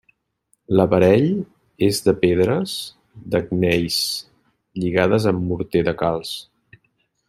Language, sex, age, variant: Catalan, male, 40-49, Central